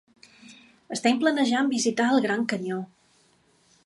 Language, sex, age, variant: Catalan, female, 40-49, Balear